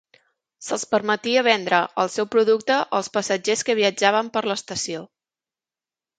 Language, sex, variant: Catalan, female, Central